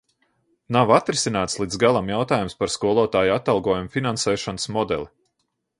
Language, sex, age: Latvian, male, 40-49